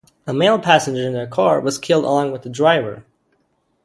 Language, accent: English, United States English